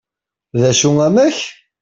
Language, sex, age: Kabyle, male, 30-39